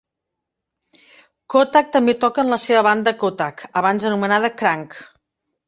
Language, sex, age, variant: Catalan, female, 50-59, Central